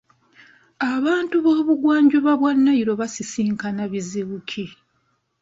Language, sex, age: Ganda, female, 30-39